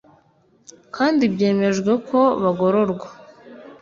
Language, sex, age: Kinyarwanda, female, 19-29